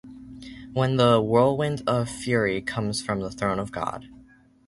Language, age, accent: English, under 19, United States English